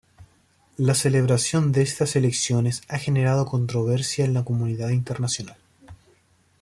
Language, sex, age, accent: Spanish, male, 30-39, Chileno: Chile, Cuyo